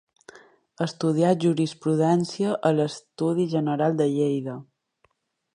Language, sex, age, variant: Catalan, female, 19-29, Balear